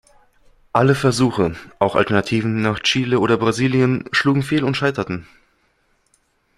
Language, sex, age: German, male, 19-29